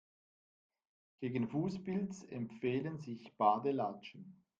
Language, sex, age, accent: German, male, 50-59, Schweizerdeutsch